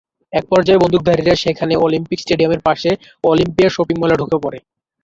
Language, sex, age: Bengali, male, under 19